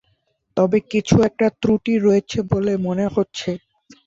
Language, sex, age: Bengali, male, 19-29